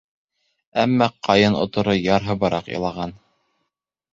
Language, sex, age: Bashkir, male, 30-39